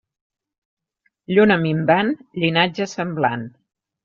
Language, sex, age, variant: Catalan, female, 40-49, Central